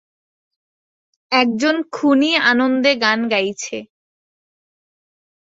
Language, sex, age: Bengali, female, 19-29